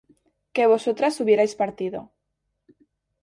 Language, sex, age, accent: Spanish, female, 19-29, España: Centro-Sur peninsular (Madrid, Toledo, Castilla-La Mancha)